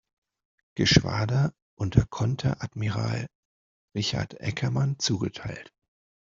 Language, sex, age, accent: German, male, 40-49, Deutschland Deutsch